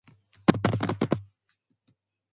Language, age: English, 19-29